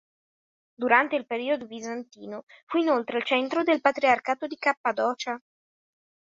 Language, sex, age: Italian, male, under 19